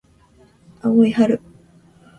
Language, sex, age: Japanese, female, under 19